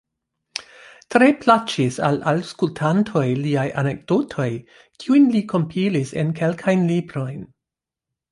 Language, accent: Esperanto, Internacia